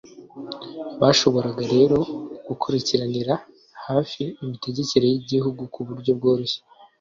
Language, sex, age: Kinyarwanda, male, 19-29